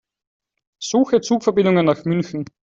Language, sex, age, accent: German, male, 19-29, Österreichisches Deutsch